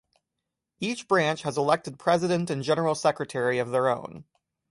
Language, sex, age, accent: English, male, 30-39, United States English